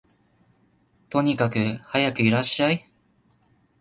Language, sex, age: Japanese, male, 19-29